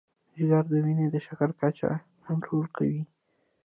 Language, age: Pashto, 19-29